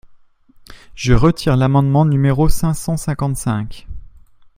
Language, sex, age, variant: French, male, 30-39, Français de métropole